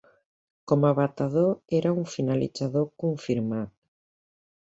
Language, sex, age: Catalan, female, 60-69